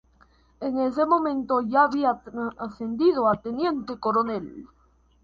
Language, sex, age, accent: Spanish, male, under 19, Andino-Pacífico: Colombia, Perú, Ecuador, oeste de Bolivia y Venezuela andina